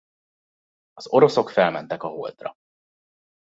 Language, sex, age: Hungarian, male, 30-39